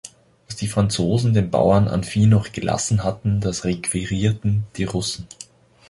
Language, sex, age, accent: German, male, 19-29, Österreichisches Deutsch